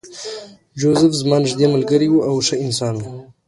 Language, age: Pashto, 19-29